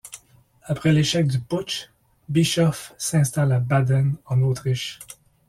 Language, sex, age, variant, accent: French, male, 40-49, Français d'Amérique du Nord, Français du Canada